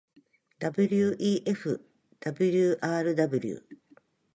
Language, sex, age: Japanese, female, 50-59